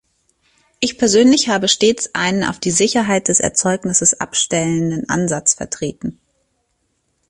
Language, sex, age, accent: German, female, 30-39, Deutschland Deutsch